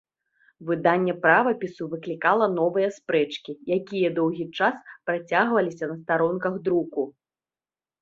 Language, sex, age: Belarusian, female, 30-39